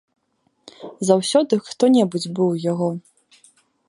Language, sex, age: Belarusian, female, 19-29